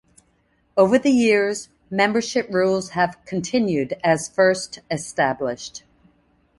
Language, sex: English, female